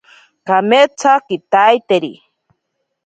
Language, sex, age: Ashéninka Perené, female, 19-29